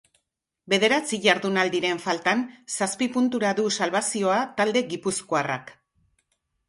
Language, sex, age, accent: Basque, female, 60-69, Mendebalekoa (Araba, Bizkaia, Gipuzkoako mendebaleko herri batzuk)